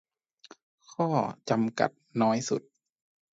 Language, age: Thai, 19-29